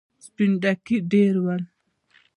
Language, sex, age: Pashto, female, 19-29